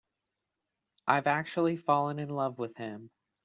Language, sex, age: English, male, 19-29